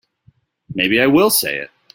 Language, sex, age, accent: English, male, 30-39, United States English